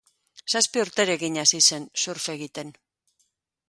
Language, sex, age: Basque, female, 60-69